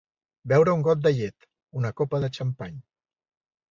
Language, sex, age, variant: Catalan, male, 60-69, Central